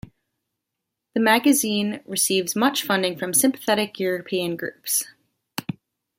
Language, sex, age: English, female, 19-29